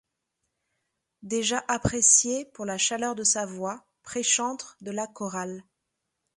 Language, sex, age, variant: French, female, 30-39, Français de métropole